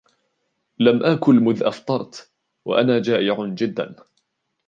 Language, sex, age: Arabic, male, 19-29